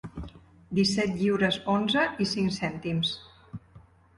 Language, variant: Catalan, Central